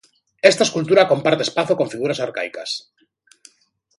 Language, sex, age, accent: Galician, male, 40-49, Normativo (estándar)